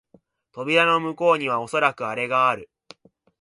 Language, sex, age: Japanese, male, 19-29